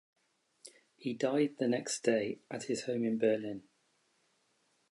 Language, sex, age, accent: English, male, 40-49, England English